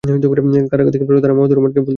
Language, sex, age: Bengali, male, 19-29